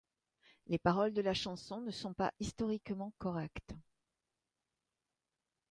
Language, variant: French, Français de métropole